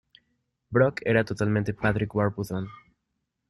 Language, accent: Spanish, México